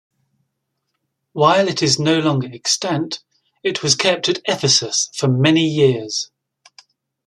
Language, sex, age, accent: English, male, 50-59, England English